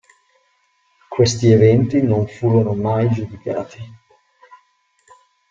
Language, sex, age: Italian, male, 40-49